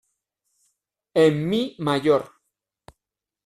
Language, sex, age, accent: Spanish, male, 40-49, España: Norte peninsular (Asturias, Castilla y León, Cantabria, País Vasco, Navarra, Aragón, La Rioja, Guadalajara, Cuenca)